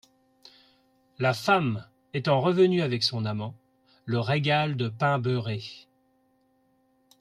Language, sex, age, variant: French, male, 40-49, Français de métropole